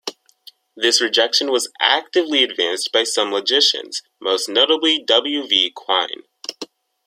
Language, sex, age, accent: English, male, under 19, United States English